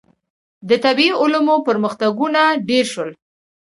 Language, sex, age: Pashto, female, 19-29